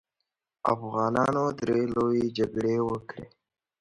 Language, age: Pashto, under 19